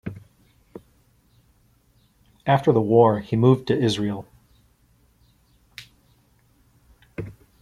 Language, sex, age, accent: English, male, 30-39, United States English